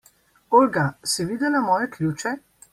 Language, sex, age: Slovenian, female, 50-59